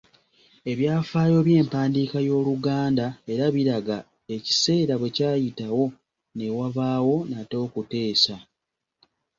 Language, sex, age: Ganda, male, 19-29